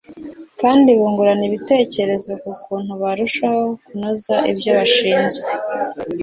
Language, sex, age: Kinyarwanda, female, 19-29